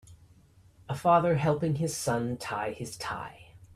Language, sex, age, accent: English, male, 30-39, United States English